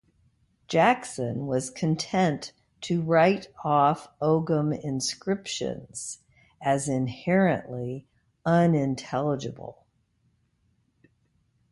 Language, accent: English, United States English